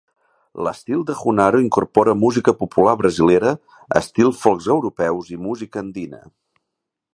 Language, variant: Catalan, Central